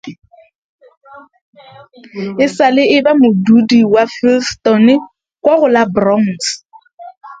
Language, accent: English, Southern African (South Africa, Zimbabwe, Namibia)